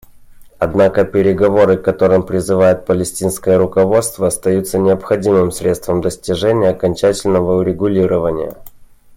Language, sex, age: Russian, male, 19-29